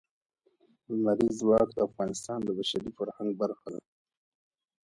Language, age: Pashto, 30-39